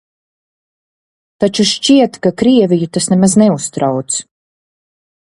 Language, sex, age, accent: Latvian, female, 40-49, bez akcenta